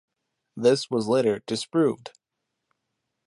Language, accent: English, United States English